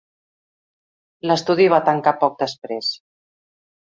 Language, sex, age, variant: Catalan, female, 40-49, Central